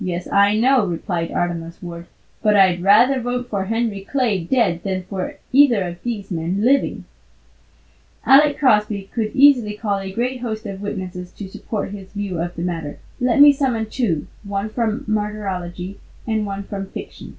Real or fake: real